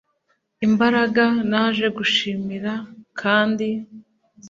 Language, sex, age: Kinyarwanda, female, 19-29